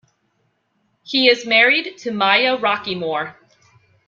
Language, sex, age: English, female, 40-49